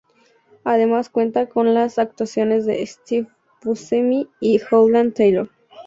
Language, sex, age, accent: Spanish, female, 19-29, México